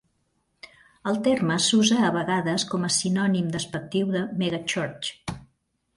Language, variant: Catalan, Central